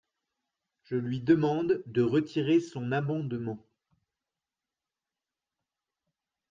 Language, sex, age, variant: French, male, 30-39, Français de métropole